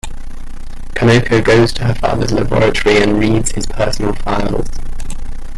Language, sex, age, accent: English, male, 19-29, England English